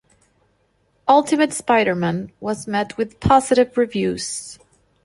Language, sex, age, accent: English, female, 30-39, United States English